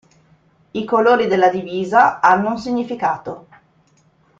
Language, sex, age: Italian, female, 40-49